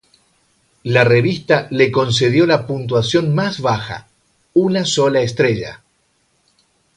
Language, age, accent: Spanish, 50-59, Rioplatense: Argentina, Uruguay, este de Bolivia, Paraguay